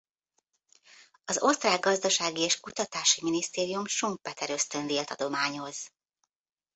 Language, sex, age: Hungarian, female, 50-59